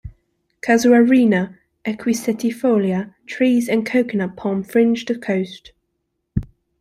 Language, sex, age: English, male, 19-29